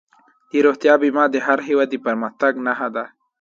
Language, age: Pashto, 19-29